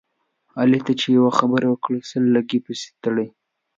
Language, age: Pashto, 19-29